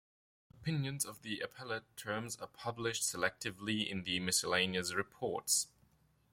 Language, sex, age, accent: English, male, 19-29, England English